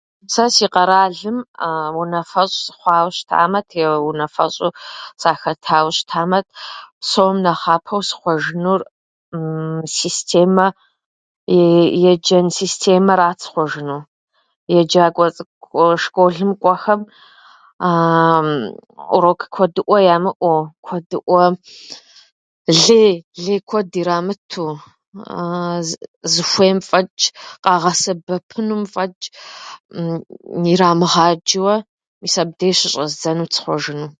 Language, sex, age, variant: Kabardian, female, 30-39, Адыгэбзэ (Къэбэрдей, Кирил, псоми зэдай)